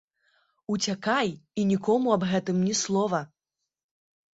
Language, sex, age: Belarusian, female, 19-29